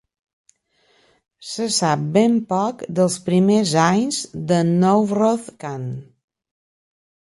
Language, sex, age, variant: Catalan, female, 50-59, Balear